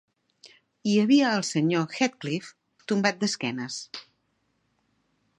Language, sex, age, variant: Catalan, female, 50-59, Central